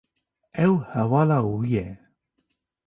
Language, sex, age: Kurdish, male, 40-49